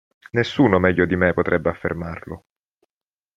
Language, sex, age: Italian, male, 30-39